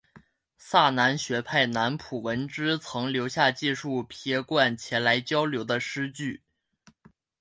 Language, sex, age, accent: Chinese, male, 19-29, 出生地：黑龙江省